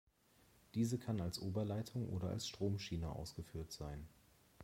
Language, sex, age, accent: German, male, 30-39, Deutschland Deutsch